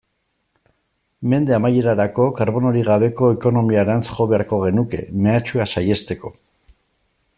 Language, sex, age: Basque, male, 50-59